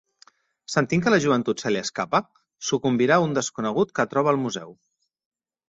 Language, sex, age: Catalan, male, 40-49